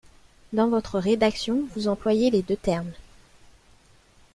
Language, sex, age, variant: French, female, 19-29, Français de métropole